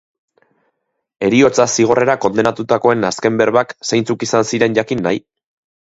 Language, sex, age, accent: Basque, male, 30-39, Mendebalekoa (Araba, Bizkaia, Gipuzkoako mendebaleko herri batzuk)